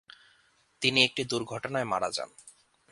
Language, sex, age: Bengali, male, 19-29